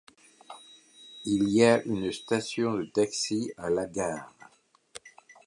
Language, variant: French, Français de métropole